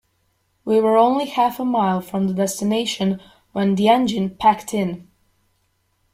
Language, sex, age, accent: English, female, 30-39, United States English